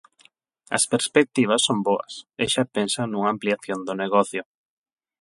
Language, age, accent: Galician, 30-39, Atlántico (seseo e gheada); Normativo (estándar); Neofalante